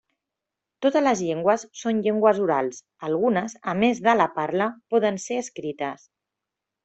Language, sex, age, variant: Catalan, female, 40-49, Central